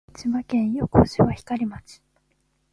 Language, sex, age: Japanese, female, 19-29